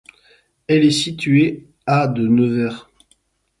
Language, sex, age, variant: French, male, 50-59, Français de métropole